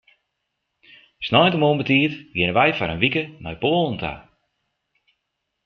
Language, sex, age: Western Frisian, male, 50-59